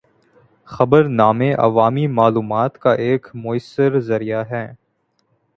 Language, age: Urdu, 19-29